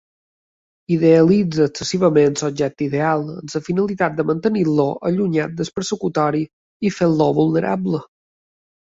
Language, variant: Catalan, Balear